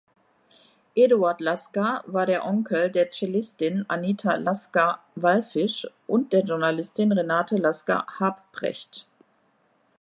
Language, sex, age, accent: German, female, 40-49, Deutschland Deutsch